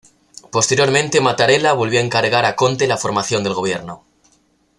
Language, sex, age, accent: Spanish, male, 19-29, España: Norte peninsular (Asturias, Castilla y León, Cantabria, País Vasco, Navarra, Aragón, La Rioja, Guadalajara, Cuenca)